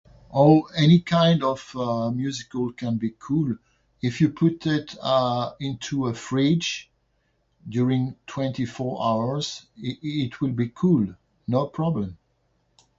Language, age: English, 60-69